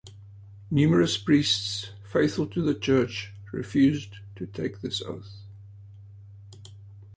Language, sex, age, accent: English, male, 60-69, Southern African (South Africa, Zimbabwe, Namibia)